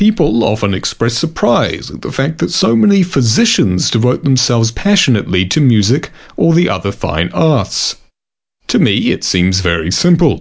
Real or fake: real